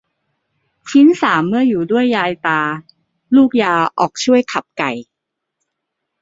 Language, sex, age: Thai, male, 30-39